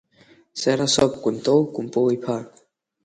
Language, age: Abkhazian, under 19